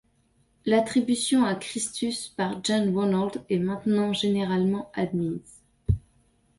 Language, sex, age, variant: French, female, 19-29, Français de métropole